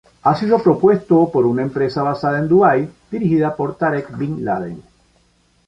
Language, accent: Spanish, Caribe: Cuba, Venezuela, Puerto Rico, República Dominicana, Panamá, Colombia caribeña, México caribeño, Costa del golfo de México